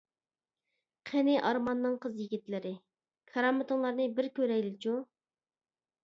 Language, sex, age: Uyghur, male, 19-29